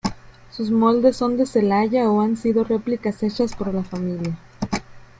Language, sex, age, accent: Spanish, female, 19-29, México